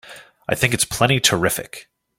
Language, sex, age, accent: English, male, 19-29, United States English